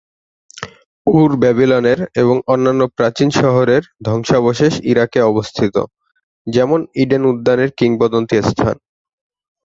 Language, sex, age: Bengali, male, 19-29